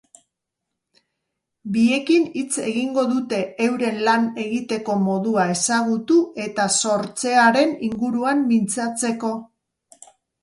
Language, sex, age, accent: Basque, female, 60-69, Mendebalekoa (Araba, Bizkaia, Gipuzkoako mendebaleko herri batzuk)